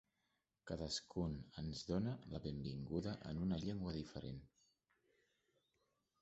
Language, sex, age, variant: Catalan, male, 40-49, Central